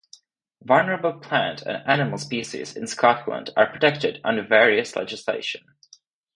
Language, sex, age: English, male, under 19